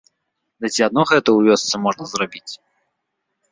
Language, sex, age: Belarusian, male, 19-29